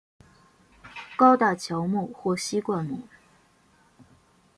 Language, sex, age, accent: Chinese, female, 19-29, 出生地：黑龙江省